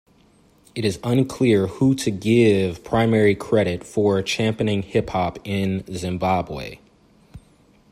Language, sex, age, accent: English, male, 19-29, United States English